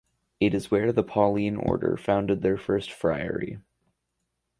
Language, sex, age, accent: English, male, under 19, Canadian English